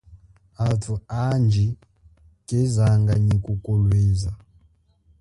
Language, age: Chokwe, 19-29